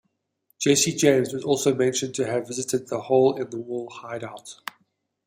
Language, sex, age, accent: English, female, 40-49, Southern African (South Africa, Zimbabwe, Namibia)